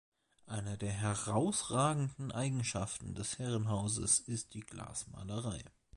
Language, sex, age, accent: German, male, 19-29, Deutschland Deutsch